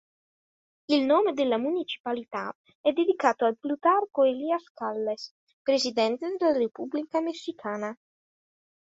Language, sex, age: Italian, male, under 19